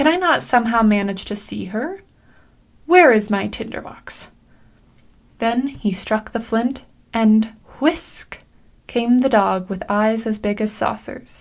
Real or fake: real